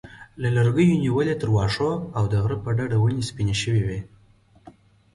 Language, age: Pashto, 30-39